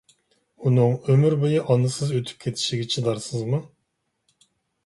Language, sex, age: Uyghur, male, 40-49